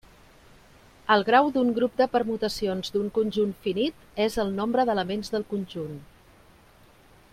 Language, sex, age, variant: Catalan, female, 40-49, Septentrional